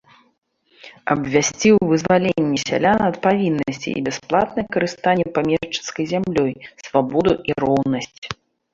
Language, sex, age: Belarusian, female, 40-49